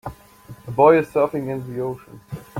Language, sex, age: English, male, 30-39